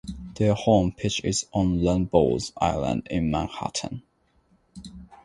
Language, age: English, 19-29